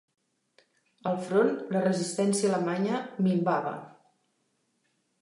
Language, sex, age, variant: Catalan, female, 60-69, Central